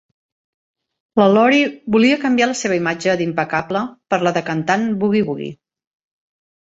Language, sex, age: Catalan, female, 40-49